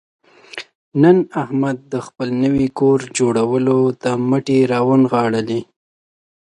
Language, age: Pashto, 19-29